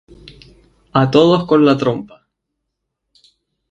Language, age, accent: Spanish, 19-29, España: Islas Canarias